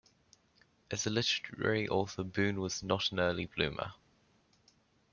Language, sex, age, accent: English, female, under 19, New Zealand English